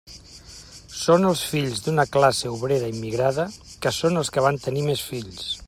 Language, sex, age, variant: Catalan, male, 50-59, Central